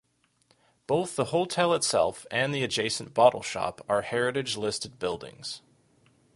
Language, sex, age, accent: English, male, 30-39, United States English